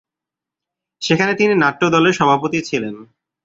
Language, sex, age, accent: Bengali, male, 19-29, Bangladeshi